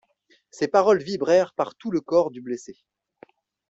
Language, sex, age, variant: French, male, 30-39, Français de métropole